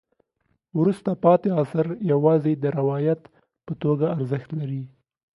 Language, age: Pashto, 19-29